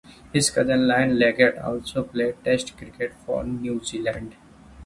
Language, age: English, 19-29